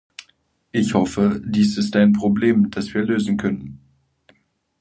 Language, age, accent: German, 19-29, Deutschland Deutsch